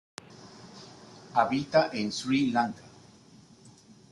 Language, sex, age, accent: Spanish, male, 50-59, Caribe: Cuba, Venezuela, Puerto Rico, República Dominicana, Panamá, Colombia caribeña, México caribeño, Costa del golfo de México